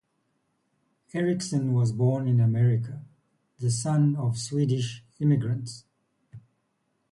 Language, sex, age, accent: English, male, 50-59, Southern African (South Africa, Zimbabwe, Namibia)